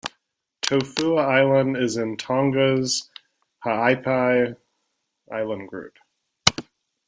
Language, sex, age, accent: English, male, 30-39, United States English